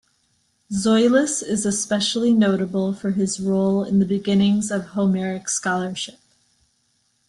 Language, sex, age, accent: English, female, 19-29, United States English